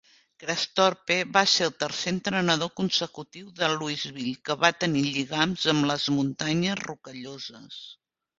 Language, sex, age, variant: Catalan, female, 50-59, Central